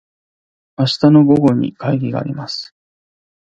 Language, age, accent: Japanese, 50-59, 標準語